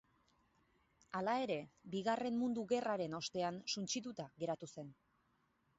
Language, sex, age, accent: Basque, female, 19-29, Erdialdekoa edo Nafarra (Gipuzkoa, Nafarroa)